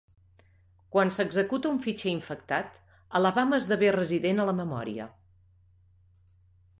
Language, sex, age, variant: Catalan, female, 40-49, Nord-Occidental